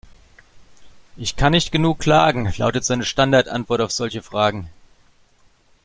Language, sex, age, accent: German, male, 40-49, Deutschland Deutsch